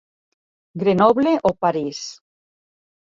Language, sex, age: Catalan, female, 60-69